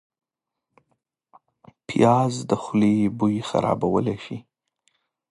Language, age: Pashto, 19-29